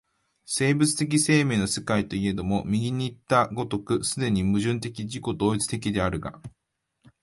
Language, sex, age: Japanese, male, 19-29